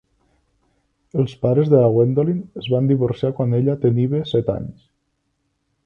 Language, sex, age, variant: Catalan, male, 19-29, Nord-Occidental